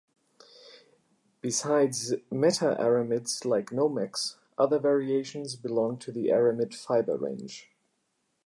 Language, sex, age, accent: English, male, 30-39, United States English